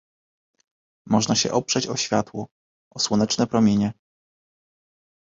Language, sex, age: Polish, male, 30-39